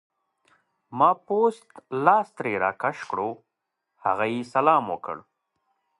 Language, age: Pashto, 30-39